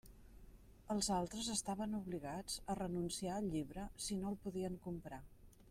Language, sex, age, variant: Catalan, female, 50-59, Central